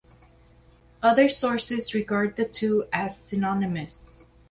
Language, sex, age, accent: English, female, 40-49, United States English